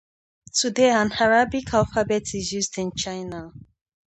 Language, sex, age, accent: English, female, 19-29, England English